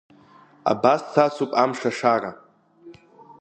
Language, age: Abkhazian, under 19